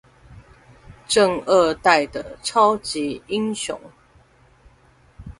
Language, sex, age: Chinese, female, 40-49